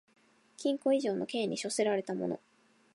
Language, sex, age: Japanese, female, 19-29